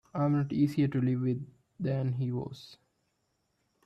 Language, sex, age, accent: English, male, 19-29, India and South Asia (India, Pakistan, Sri Lanka)